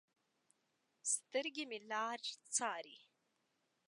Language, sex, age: Pashto, female, 19-29